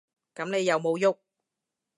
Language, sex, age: Cantonese, female, 30-39